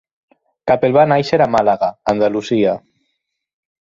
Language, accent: Catalan, valencià